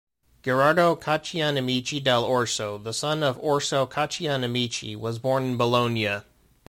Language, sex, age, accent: English, male, 30-39, United States English